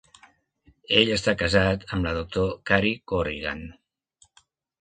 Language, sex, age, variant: Catalan, male, 60-69, Nord-Occidental